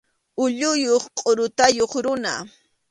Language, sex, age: Arequipa-La Unión Quechua, female, 30-39